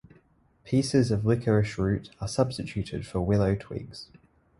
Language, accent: English, Australian English